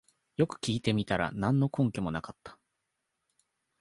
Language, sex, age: Japanese, male, 19-29